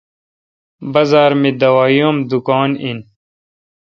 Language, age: Kalkoti, 19-29